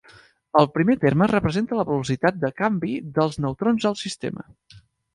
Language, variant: Catalan, Central